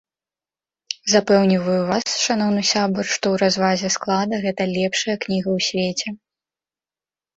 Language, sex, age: Belarusian, female, 19-29